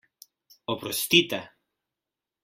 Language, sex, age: Slovenian, male, 19-29